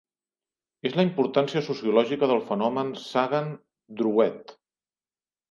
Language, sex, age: Catalan, male, 40-49